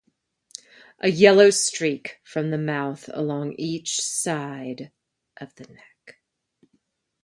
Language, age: English, under 19